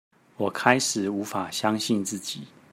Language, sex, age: Chinese, male, 30-39